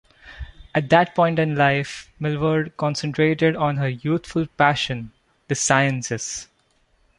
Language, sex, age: English, male, 19-29